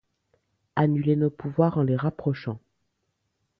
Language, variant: French, Français de métropole